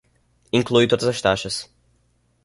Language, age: Portuguese, under 19